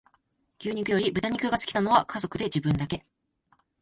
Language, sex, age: Japanese, male, 19-29